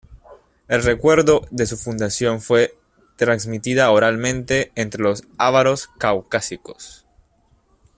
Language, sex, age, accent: Spanish, male, 19-29, Caribe: Cuba, Venezuela, Puerto Rico, República Dominicana, Panamá, Colombia caribeña, México caribeño, Costa del golfo de México